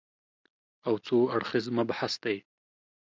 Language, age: Pashto, 19-29